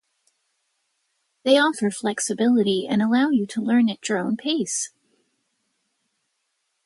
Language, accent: English, United States English